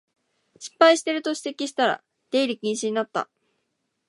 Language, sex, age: Japanese, female, 19-29